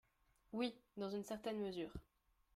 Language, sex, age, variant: French, female, under 19, Français de métropole